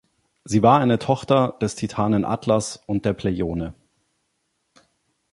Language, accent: German, Deutschland Deutsch